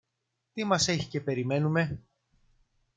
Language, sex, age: Greek, male, 30-39